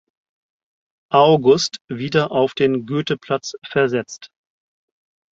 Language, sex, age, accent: German, male, 30-39, Deutschland Deutsch